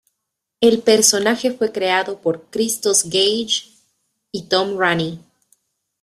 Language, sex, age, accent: Spanish, female, 19-29, Andino-Pacífico: Colombia, Perú, Ecuador, oeste de Bolivia y Venezuela andina